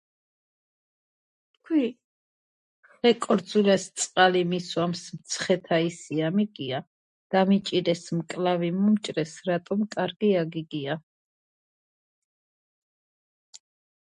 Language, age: Georgian, 40-49